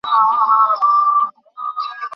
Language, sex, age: Bengali, male, 40-49